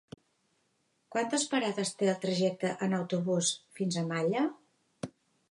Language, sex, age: Catalan, female, 60-69